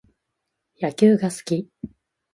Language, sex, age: Japanese, female, 19-29